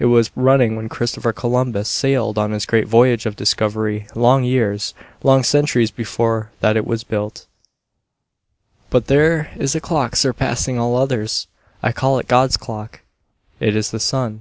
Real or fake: real